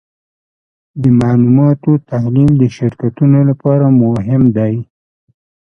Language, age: Pashto, 70-79